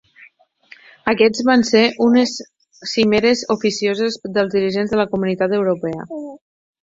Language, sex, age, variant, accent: Catalan, female, 30-39, Nord-Occidental, Lleidatà